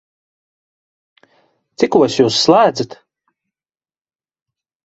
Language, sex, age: Latvian, male, 40-49